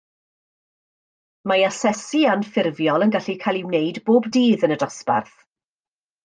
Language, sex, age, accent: Welsh, female, 50-59, Y Deyrnas Unedig Cymraeg